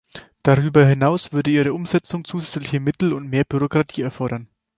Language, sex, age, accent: German, male, 19-29, Deutschland Deutsch